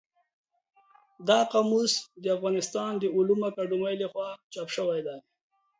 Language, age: Pashto, 50-59